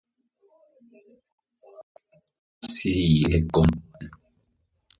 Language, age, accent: Spanish, 30-39, México